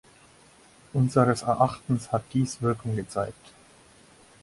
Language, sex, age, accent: German, male, 19-29, Deutschland Deutsch